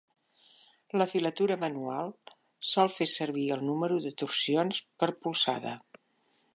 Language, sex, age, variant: Catalan, female, 60-69, Central